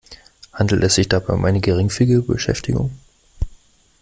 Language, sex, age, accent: German, male, 30-39, Deutschland Deutsch